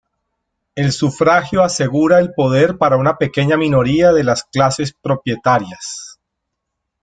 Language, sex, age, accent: Spanish, male, 30-39, Andino-Pacífico: Colombia, Perú, Ecuador, oeste de Bolivia y Venezuela andina